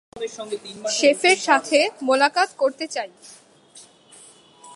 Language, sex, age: Bengali, male, 19-29